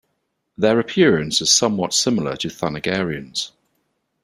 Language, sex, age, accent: English, male, 30-39, England English